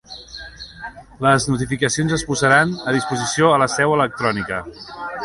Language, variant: Catalan, Central